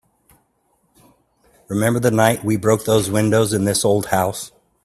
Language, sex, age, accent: English, male, 50-59, United States English